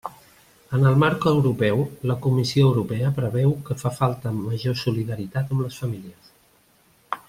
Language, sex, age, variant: Catalan, male, 50-59, Central